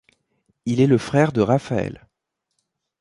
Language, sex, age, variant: French, male, 19-29, Français de métropole